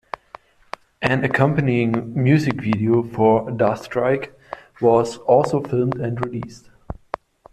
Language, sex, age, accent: English, male, 19-29, United States English